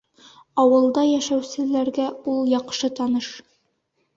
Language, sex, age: Bashkir, female, 19-29